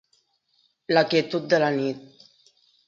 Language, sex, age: Catalan, female, 40-49